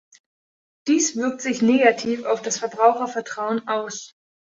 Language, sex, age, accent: German, female, 19-29, Deutschland Deutsch